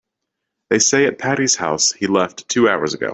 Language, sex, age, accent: English, male, under 19, United States English